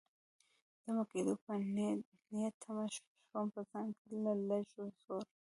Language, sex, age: Pashto, female, 19-29